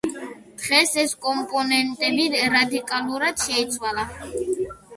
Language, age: Georgian, 30-39